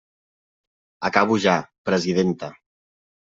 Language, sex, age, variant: Catalan, male, 30-39, Central